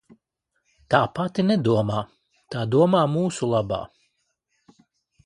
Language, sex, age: Latvian, male, 40-49